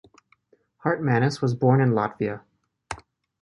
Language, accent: English, United States English